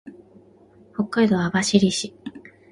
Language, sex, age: Japanese, female, 19-29